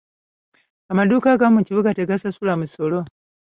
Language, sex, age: Ganda, female, 50-59